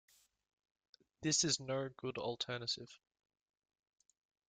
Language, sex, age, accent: English, male, 19-29, Australian English